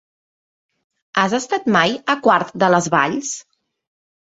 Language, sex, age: Catalan, female, 30-39